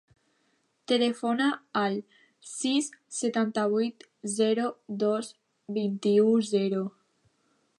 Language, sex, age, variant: Catalan, female, under 19, Alacantí